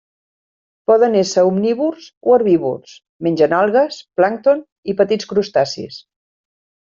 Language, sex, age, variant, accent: Catalan, female, 50-59, Central, central